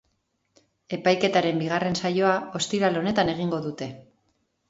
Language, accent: Basque, Erdialdekoa edo Nafarra (Gipuzkoa, Nafarroa)